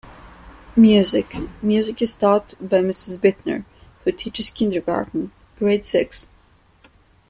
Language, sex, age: English, female, 19-29